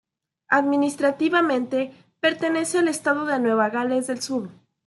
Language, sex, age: Spanish, female, 19-29